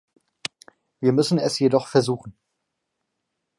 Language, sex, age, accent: German, male, 19-29, Deutschland Deutsch